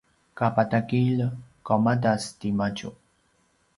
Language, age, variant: Paiwan, 30-39, pinayuanan a kinaikacedasan (東排灣語)